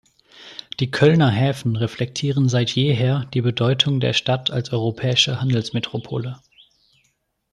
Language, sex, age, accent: German, male, 19-29, Deutschland Deutsch